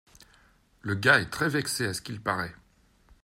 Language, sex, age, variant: French, male, 50-59, Français de métropole